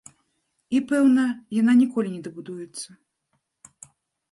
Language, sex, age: Belarusian, female, 40-49